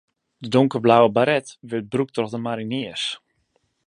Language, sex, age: Western Frisian, male, 19-29